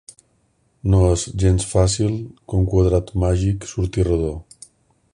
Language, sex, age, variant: Catalan, male, 50-59, Balear